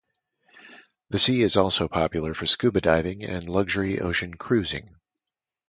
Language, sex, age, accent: English, male, 30-39, United States English